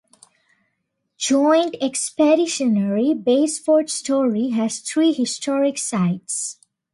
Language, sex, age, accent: English, female, under 19, United States English